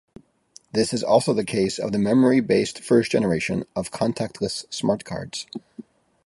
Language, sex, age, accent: English, male, 40-49, United States English